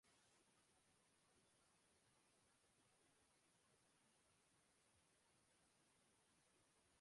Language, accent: Spanish, España: Centro-Sur peninsular (Madrid, Toledo, Castilla-La Mancha)